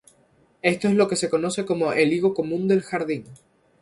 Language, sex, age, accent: Spanish, male, 19-29, España: Islas Canarias